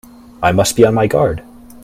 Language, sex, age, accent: English, male, 19-29, United States English